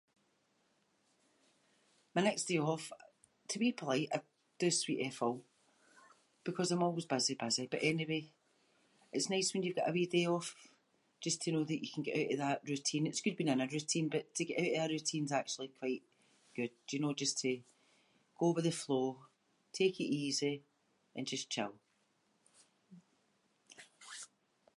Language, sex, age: Scots, female, 60-69